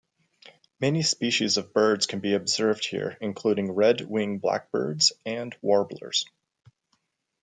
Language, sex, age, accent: English, male, 40-49, United States English